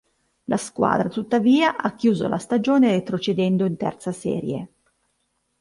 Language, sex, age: Italian, female, 30-39